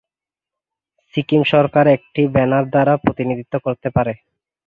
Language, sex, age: Bengali, male, 19-29